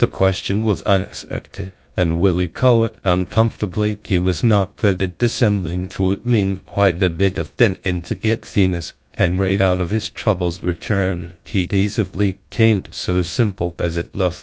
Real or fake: fake